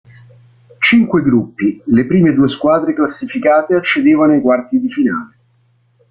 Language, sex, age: Italian, male, 50-59